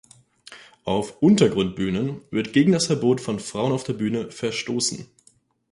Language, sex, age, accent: German, male, 19-29, Deutschland Deutsch